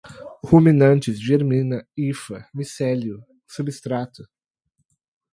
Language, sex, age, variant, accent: Portuguese, male, 19-29, Portuguese (Brasil), Gaucho